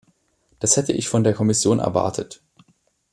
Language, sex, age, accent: German, male, 19-29, Deutschland Deutsch